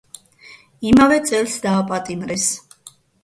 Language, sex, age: Georgian, female, 50-59